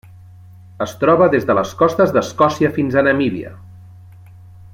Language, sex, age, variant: Catalan, male, 40-49, Central